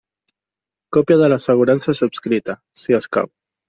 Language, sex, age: Catalan, male, 19-29